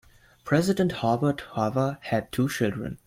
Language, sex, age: English, male, under 19